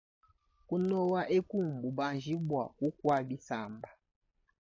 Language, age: Luba-Lulua, 19-29